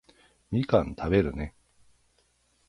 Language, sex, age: Japanese, male, 40-49